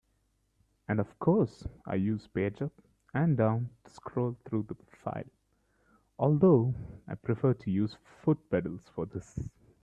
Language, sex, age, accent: English, male, 19-29, India and South Asia (India, Pakistan, Sri Lanka)